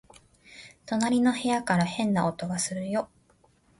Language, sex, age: Japanese, female, 30-39